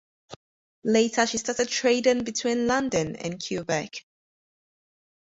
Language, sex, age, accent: English, female, 30-39, United States English